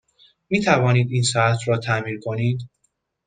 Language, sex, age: Persian, male, 19-29